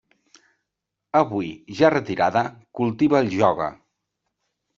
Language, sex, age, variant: Catalan, male, 50-59, Central